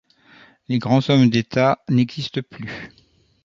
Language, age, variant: French, 60-69, Français de métropole